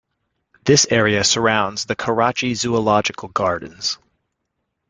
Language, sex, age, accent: English, male, 30-39, United States English